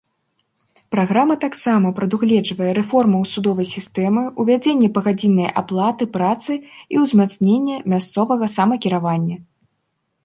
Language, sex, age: Belarusian, female, 19-29